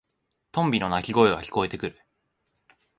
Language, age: Japanese, 19-29